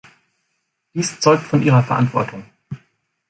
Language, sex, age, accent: German, male, 19-29, Deutschland Deutsch